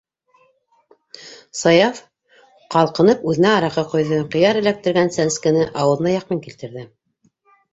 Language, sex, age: Bashkir, female, 60-69